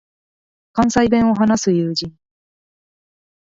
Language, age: Japanese, 19-29